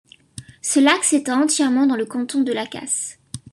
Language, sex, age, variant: French, female, under 19, Français de métropole